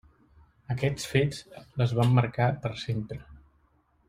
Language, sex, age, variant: Catalan, male, 19-29, Central